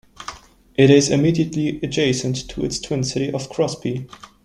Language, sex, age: English, male, 19-29